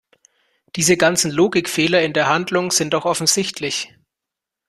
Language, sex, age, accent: German, male, 30-39, Deutschland Deutsch